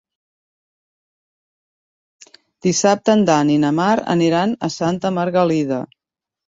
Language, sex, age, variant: Catalan, female, 60-69, Central